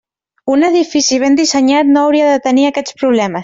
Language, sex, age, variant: Catalan, female, 19-29, Central